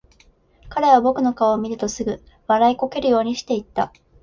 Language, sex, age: Japanese, female, 19-29